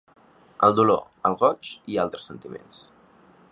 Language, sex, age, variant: Catalan, male, 19-29, Central